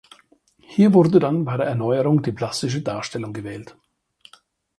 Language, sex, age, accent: German, male, 50-59, Deutschland Deutsch